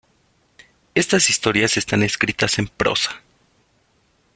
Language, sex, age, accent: Spanish, male, 19-29, México